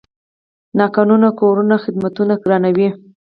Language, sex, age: Pashto, female, 19-29